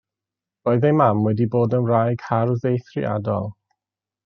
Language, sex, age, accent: Welsh, male, 30-39, Y Deyrnas Unedig Cymraeg